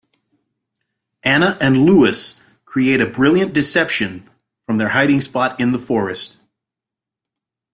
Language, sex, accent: English, male, United States English